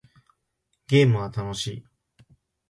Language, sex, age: Japanese, male, under 19